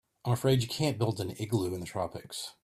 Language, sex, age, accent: English, male, 40-49, United States English